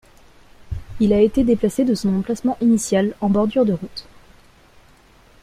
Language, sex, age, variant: French, female, 19-29, Français de métropole